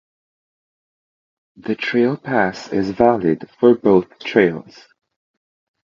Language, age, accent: English, 30-39, Filipino